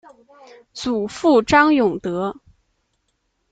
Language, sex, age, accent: Chinese, female, 19-29, 出生地：河南省